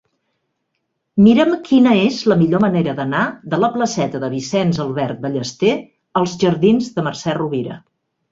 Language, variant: Catalan, Central